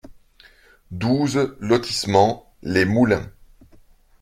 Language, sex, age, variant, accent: French, male, 40-49, Français d'Europe, Français de Belgique